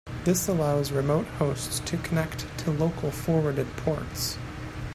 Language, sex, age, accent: English, male, 30-39, United States English